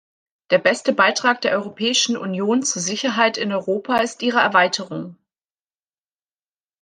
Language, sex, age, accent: German, female, 19-29, Deutschland Deutsch